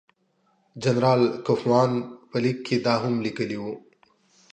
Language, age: Pashto, 30-39